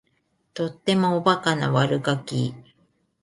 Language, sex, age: Japanese, female, 40-49